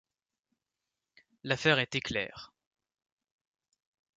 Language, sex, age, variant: French, male, 19-29, Français de métropole